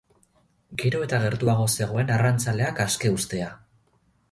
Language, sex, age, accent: Basque, male, 19-29, Mendebalekoa (Araba, Bizkaia, Gipuzkoako mendebaleko herri batzuk)